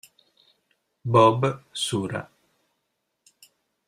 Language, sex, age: Italian, male, 60-69